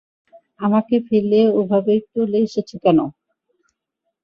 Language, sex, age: Bengali, female, 40-49